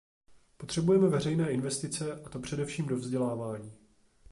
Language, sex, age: Czech, male, 30-39